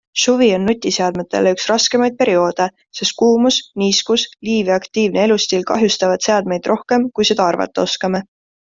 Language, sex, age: Estonian, female, 19-29